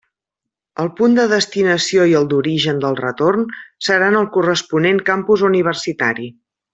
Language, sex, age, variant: Catalan, female, 50-59, Central